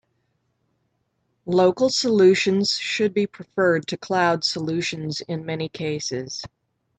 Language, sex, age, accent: English, female, 60-69, United States English